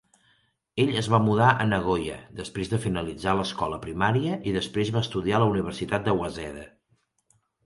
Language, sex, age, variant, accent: Catalan, male, 40-49, Central, tarragoní